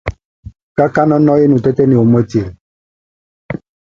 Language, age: Tunen, 40-49